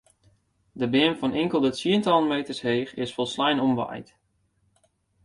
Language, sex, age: Western Frisian, male, 19-29